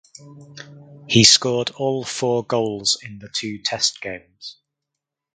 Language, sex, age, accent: English, male, 30-39, England English